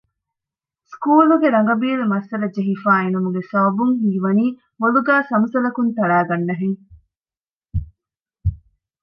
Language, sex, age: Divehi, female, 30-39